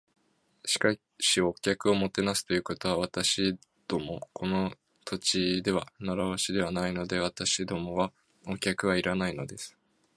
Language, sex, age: Japanese, male, 19-29